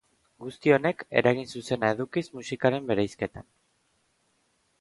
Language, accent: Basque, Erdialdekoa edo Nafarra (Gipuzkoa, Nafarroa)